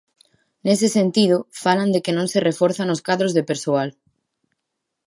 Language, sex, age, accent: Galician, female, 19-29, Normativo (estándar)